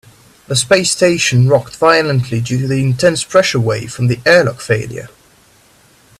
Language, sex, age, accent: English, male, 19-29, England English